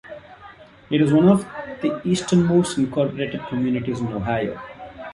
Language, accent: English, India and South Asia (India, Pakistan, Sri Lanka)